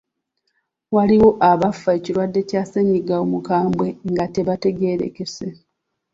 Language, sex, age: Ganda, female, 40-49